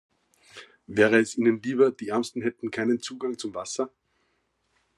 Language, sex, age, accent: German, male, 30-39, Österreichisches Deutsch